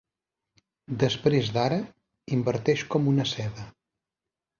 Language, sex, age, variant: Catalan, male, 40-49, Central